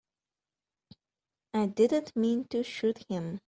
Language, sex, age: English, female, 19-29